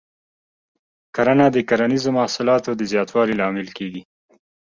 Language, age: Pashto, 30-39